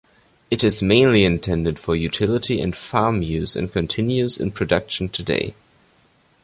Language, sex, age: English, male, under 19